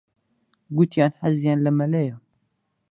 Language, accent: Central Kurdish, سۆرانی